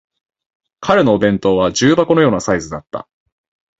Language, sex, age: Japanese, male, 19-29